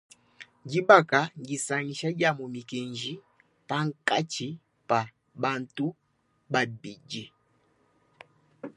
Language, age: Luba-Lulua, 19-29